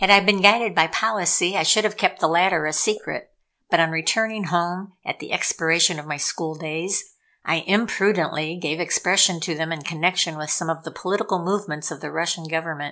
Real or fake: real